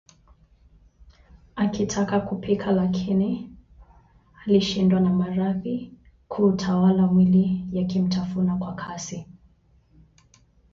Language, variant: Swahili, Kiswahili cha Bara ya Kenya